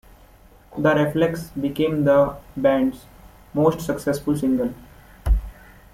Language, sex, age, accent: English, male, 19-29, India and South Asia (India, Pakistan, Sri Lanka)